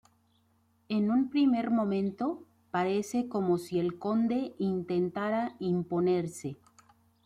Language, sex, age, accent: Spanish, female, 50-59, México